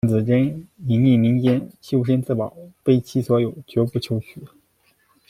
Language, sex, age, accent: Chinese, male, 19-29, 出生地：江苏省